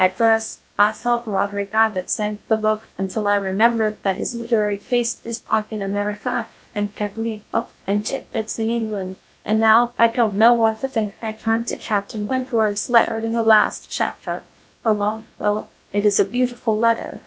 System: TTS, GlowTTS